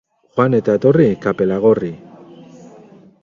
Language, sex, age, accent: Basque, male, 50-59, Mendebalekoa (Araba, Bizkaia, Gipuzkoako mendebaleko herri batzuk)